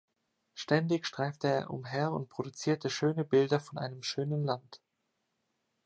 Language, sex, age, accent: German, male, 19-29, Deutschland Deutsch